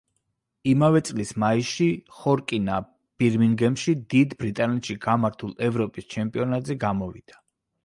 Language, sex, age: Georgian, male, 40-49